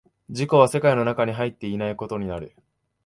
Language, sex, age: Japanese, male, 19-29